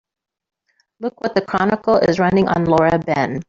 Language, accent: English, United States English